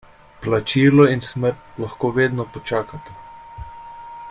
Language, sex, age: Slovenian, male, 30-39